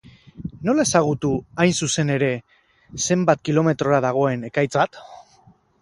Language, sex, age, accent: Basque, male, 30-39, Mendebalekoa (Araba, Bizkaia, Gipuzkoako mendebaleko herri batzuk)